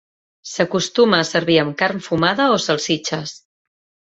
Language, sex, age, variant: Catalan, female, 40-49, Central